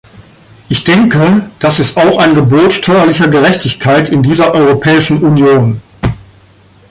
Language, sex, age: German, male, 50-59